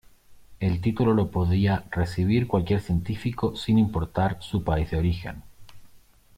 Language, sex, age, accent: Spanish, male, 30-39, Rioplatense: Argentina, Uruguay, este de Bolivia, Paraguay